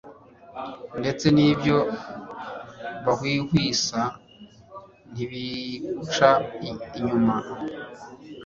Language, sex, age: Kinyarwanda, male, 30-39